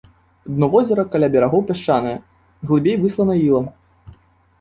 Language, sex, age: Belarusian, male, 19-29